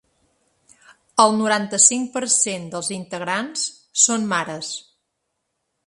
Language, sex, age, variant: Catalan, female, 40-49, Central